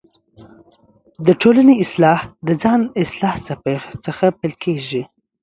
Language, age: Pashto, under 19